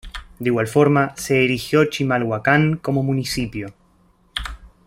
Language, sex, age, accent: Spanish, male, 19-29, Rioplatense: Argentina, Uruguay, este de Bolivia, Paraguay